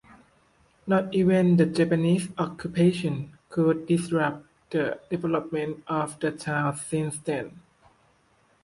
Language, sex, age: English, male, 19-29